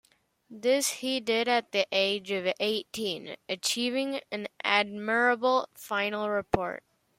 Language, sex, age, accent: English, male, under 19, United States English